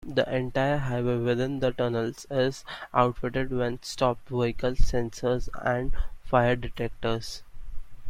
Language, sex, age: English, male, 19-29